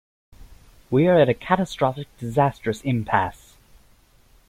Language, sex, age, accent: English, male, 19-29, United States English